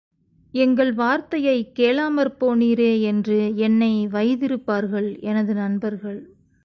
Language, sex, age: Tamil, female, 40-49